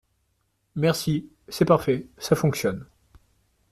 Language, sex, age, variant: French, male, 19-29, Français de métropole